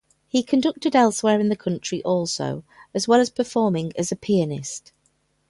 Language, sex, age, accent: English, female, 50-59, England English